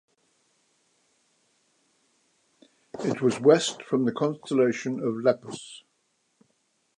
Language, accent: English, England English